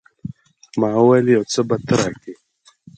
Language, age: Pashto, 19-29